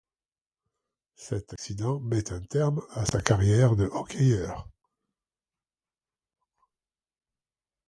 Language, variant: French, Français de métropole